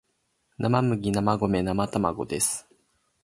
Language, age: Japanese, 19-29